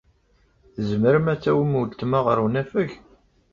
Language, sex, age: Kabyle, male, 30-39